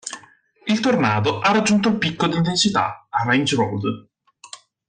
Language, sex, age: Italian, male, 19-29